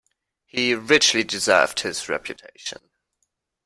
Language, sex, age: English, male, 19-29